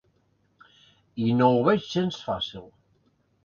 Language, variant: Catalan, Central